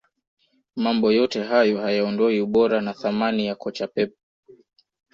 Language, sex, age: Swahili, male, 19-29